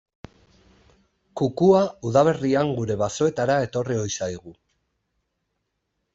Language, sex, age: Basque, male, 40-49